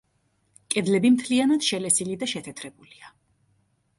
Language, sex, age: Georgian, female, 30-39